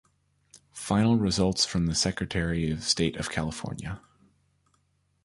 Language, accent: English, United States English